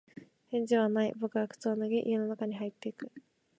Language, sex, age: Japanese, female, 19-29